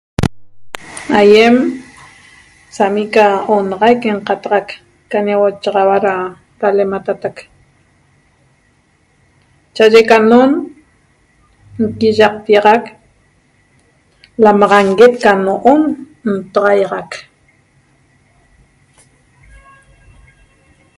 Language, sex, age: Toba, female, 40-49